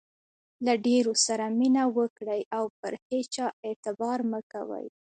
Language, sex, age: Pashto, female, 19-29